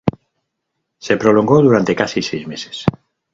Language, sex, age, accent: Spanish, male, 50-59, España: Norte peninsular (Asturias, Castilla y León, Cantabria, País Vasco, Navarra, Aragón, La Rioja, Guadalajara, Cuenca)